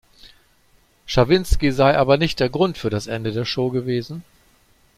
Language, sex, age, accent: German, male, 50-59, Deutschland Deutsch